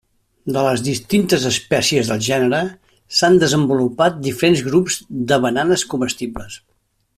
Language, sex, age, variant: Catalan, male, 60-69, Septentrional